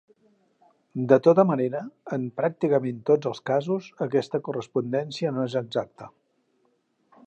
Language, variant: Catalan, Central